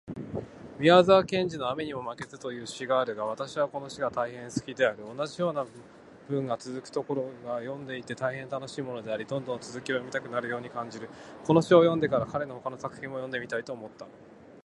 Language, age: Japanese, 30-39